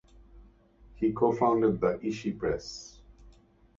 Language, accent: English, United States English